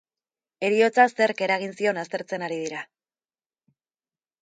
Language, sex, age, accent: Basque, female, 30-39, Erdialdekoa edo Nafarra (Gipuzkoa, Nafarroa)